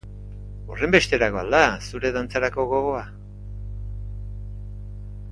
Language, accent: Basque, Erdialdekoa edo Nafarra (Gipuzkoa, Nafarroa)